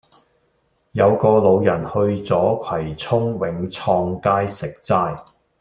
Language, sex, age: Cantonese, male, 50-59